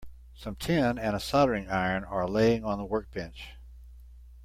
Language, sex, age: English, male, 70-79